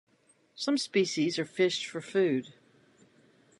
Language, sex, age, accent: English, female, 50-59, United States English